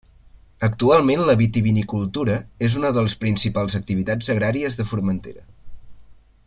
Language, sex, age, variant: Catalan, male, 19-29, Central